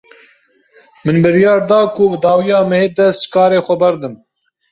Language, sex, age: Kurdish, male, 30-39